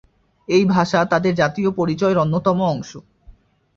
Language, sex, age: Bengali, male, under 19